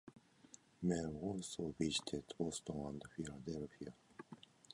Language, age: English, 50-59